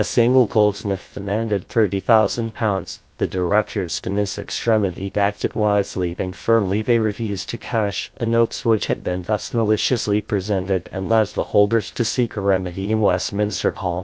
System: TTS, GlowTTS